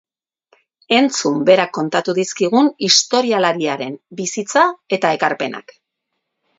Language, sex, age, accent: Basque, female, 40-49, Erdialdekoa edo Nafarra (Gipuzkoa, Nafarroa)